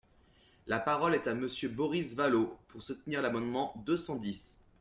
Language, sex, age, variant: French, male, 19-29, Français de métropole